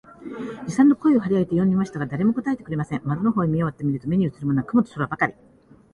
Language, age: Japanese, 60-69